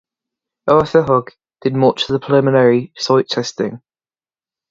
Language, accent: English, England English